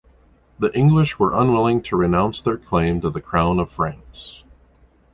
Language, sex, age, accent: English, male, 40-49, United States English